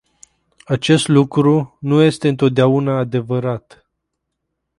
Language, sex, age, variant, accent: Romanian, male, 19-29, Romanian-Romania, Muntenesc